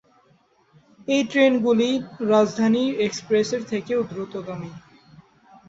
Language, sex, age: Bengali, male, 19-29